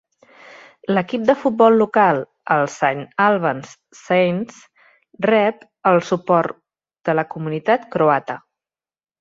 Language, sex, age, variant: Catalan, female, 30-39, Central